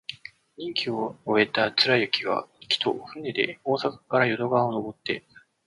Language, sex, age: Japanese, male, 30-39